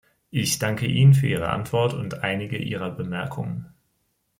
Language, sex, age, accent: German, male, 19-29, Deutschland Deutsch